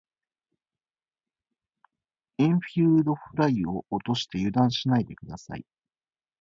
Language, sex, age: Japanese, male, 40-49